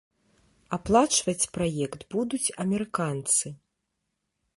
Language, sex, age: Belarusian, female, 40-49